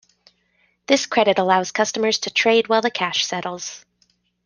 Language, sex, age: English, female, 30-39